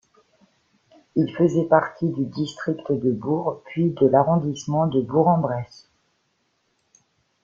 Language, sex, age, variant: French, female, 40-49, Français de métropole